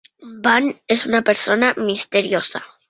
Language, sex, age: Spanish, female, 19-29